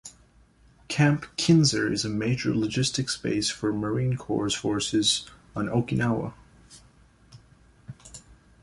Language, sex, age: English, male, 19-29